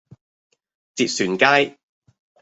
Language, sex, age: Cantonese, male, 19-29